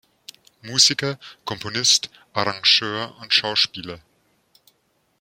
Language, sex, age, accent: German, male, 40-49, Deutschland Deutsch